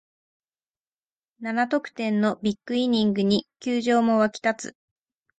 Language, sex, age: Japanese, female, 19-29